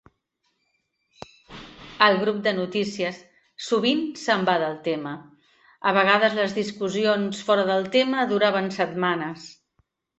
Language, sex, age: Catalan, female, 50-59